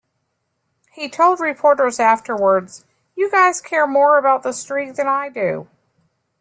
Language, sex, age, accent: English, female, 50-59, United States English